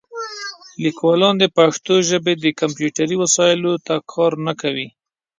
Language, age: Pashto, 30-39